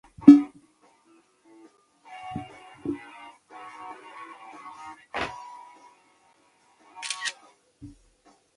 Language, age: Chinese, 19-29